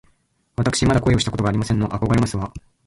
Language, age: Japanese, 19-29